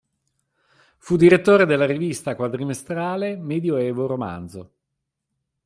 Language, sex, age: Italian, male, 50-59